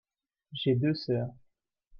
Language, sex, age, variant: French, male, 19-29, Français de métropole